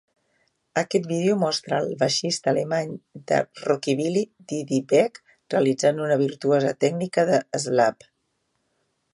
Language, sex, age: Catalan, female, 50-59